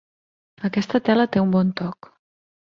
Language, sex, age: Catalan, female, 19-29